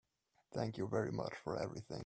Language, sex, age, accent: English, male, 19-29, England English